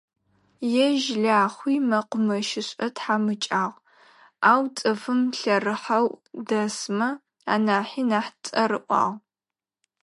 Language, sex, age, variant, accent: Adyghe, female, under 19, Адыгабзэ (Кирил, пстэумэ зэдыряе), Бжъэдыгъу (Bjeduğ)